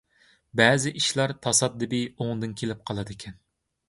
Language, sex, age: Uyghur, male, 30-39